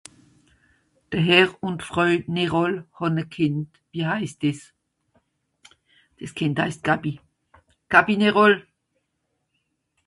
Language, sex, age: Swiss German, female, 60-69